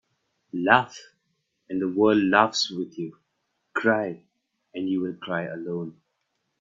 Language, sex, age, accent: English, male, 30-39, India and South Asia (India, Pakistan, Sri Lanka)